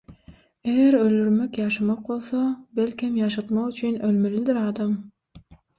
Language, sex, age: Turkmen, female, 19-29